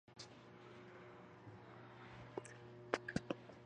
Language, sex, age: English, female, under 19